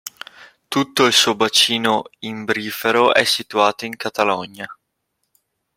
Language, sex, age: Italian, male, 19-29